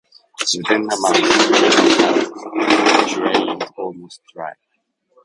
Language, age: English, 19-29